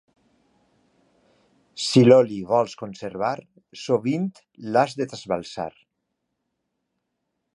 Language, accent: Catalan, valencià